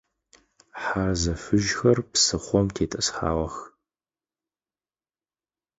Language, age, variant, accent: Adyghe, 30-39, Адыгабзэ (Кирил, пстэумэ зэдыряе), Кıэмгуй (Çemguy)